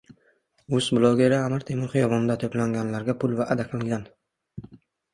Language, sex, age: Uzbek, male, under 19